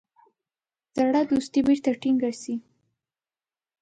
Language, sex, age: Pashto, female, 19-29